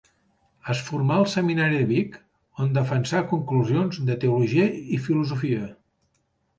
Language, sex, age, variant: Catalan, male, 50-59, Central